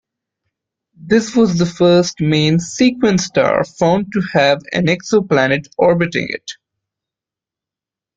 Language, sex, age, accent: English, male, 19-29, India and South Asia (India, Pakistan, Sri Lanka)